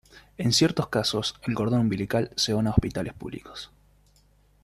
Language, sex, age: Spanish, male, 19-29